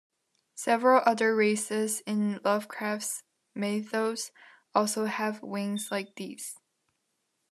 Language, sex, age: English, female, under 19